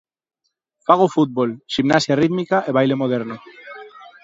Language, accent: Galician, Normativo (estándar)